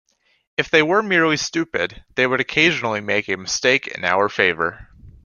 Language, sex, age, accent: English, male, under 19, United States English